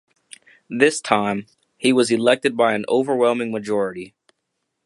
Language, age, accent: English, under 19, United States English